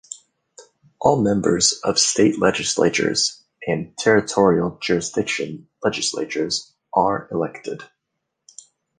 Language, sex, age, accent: English, male, 30-39, United States English